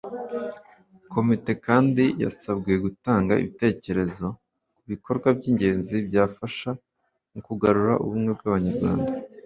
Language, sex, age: Kinyarwanda, female, 19-29